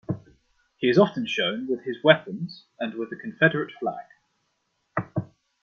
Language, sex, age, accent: English, male, 19-29, England English